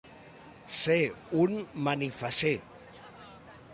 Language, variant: Catalan, Septentrional